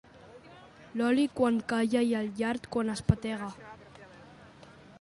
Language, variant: Catalan, Central